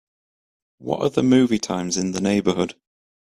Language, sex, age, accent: English, male, 19-29, England English